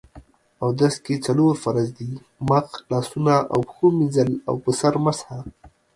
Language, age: Pashto, 19-29